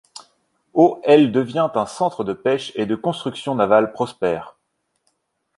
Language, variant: French, Français de métropole